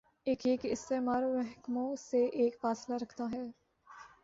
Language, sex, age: Urdu, female, 19-29